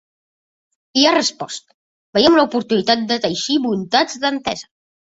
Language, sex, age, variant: Catalan, female, 40-49, Central